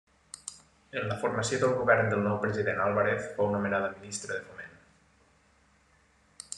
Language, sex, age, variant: Catalan, male, 19-29, Nord-Occidental